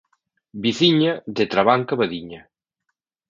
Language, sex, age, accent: Galician, male, 40-49, Central (sen gheada)